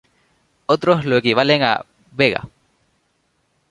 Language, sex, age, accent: Spanish, male, 19-29, España: Islas Canarias